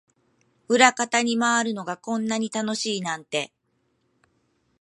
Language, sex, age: Japanese, female, 50-59